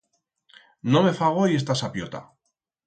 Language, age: Aragonese, 30-39